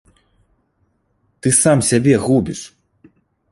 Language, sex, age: Belarusian, male, 19-29